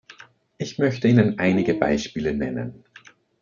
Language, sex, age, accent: German, male, 30-39, Österreichisches Deutsch